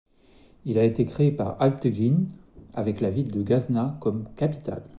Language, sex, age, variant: French, male, 40-49, Français de métropole